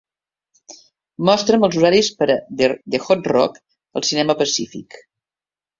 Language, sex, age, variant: Catalan, female, 50-59, Central